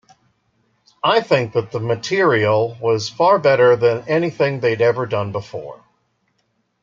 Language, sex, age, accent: English, male, 40-49, United States English